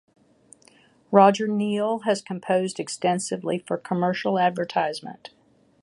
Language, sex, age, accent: English, female, 60-69, United States English